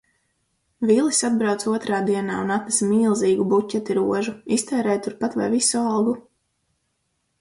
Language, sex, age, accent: Latvian, female, 19-29, Vidus dialekts